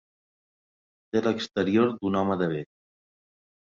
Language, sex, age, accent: Catalan, male, 50-59, Neutre